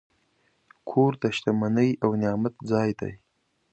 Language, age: Pashto, 19-29